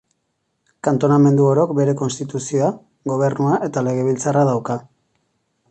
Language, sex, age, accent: Basque, male, 40-49, Erdialdekoa edo Nafarra (Gipuzkoa, Nafarroa)